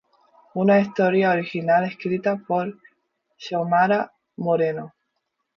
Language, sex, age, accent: Spanish, female, 19-29, España: Islas Canarias